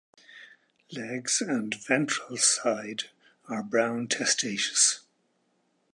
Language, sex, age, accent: English, male, 60-69, Irish English